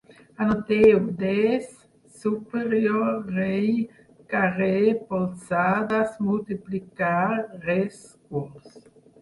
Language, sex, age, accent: Catalan, female, 50-59, aprenent (recent, des d'altres llengües)